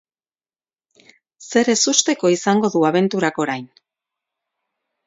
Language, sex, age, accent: Basque, female, 40-49, Erdialdekoa edo Nafarra (Gipuzkoa, Nafarroa)